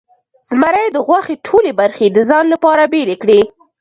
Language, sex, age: Pashto, female, 19-29